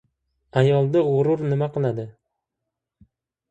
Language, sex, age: Uzbek, male, 19-29